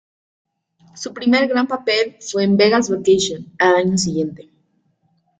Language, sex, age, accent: Spanish, female, 19-29, México